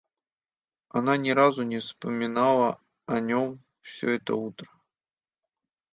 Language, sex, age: Russian, male, 30-39